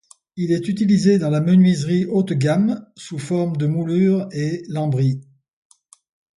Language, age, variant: French, 70-79, Français de métropole